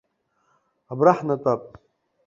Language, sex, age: Abkhazian, male, 40-49